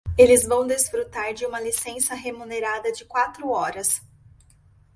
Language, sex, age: Portuguese, female, 30-39